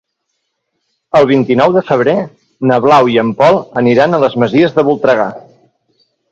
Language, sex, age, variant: Catalan, male, 40-49, Central